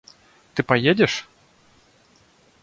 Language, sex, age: Russian, male, 30-39